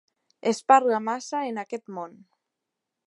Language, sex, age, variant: Catalan, female, under 19, Nord-Occidental